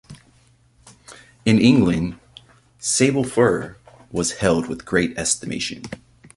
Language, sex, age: English, male, 30-39